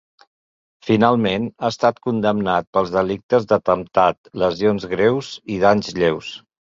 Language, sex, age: Catalan, male, 50-59